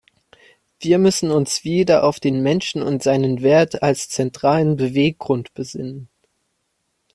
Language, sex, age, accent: German, male, under 19, Deutschland Deutsch